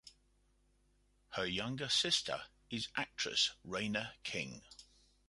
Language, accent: English, England English